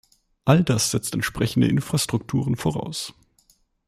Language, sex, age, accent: German, male, 19-29, Deutschland Deutsch